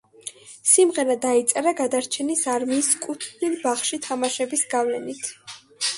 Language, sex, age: Georgian, female, under 19